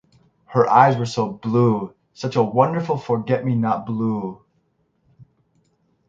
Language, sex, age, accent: English, male, 19-29, United States English